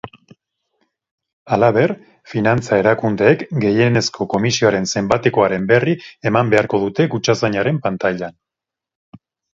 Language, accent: Basque, Erdialdekoa edo Nafarra (Gipuzkoa, Nafarroa)